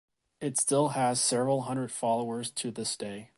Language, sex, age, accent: English, male, 30-39, United States English